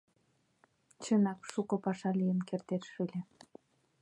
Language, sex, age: Mari, male, 19-29